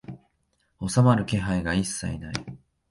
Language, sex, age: Japanese, male, 19-29